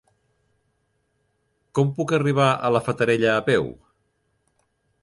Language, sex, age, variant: Catalan, male, 30-39, Central